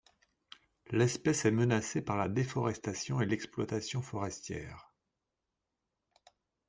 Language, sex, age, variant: French, male, 40-49, Français de métropole